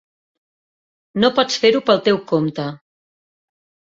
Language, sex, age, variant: Catalan, female, 40-49, Central